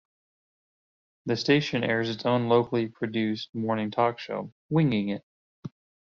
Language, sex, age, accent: English, male, 30-39, United States English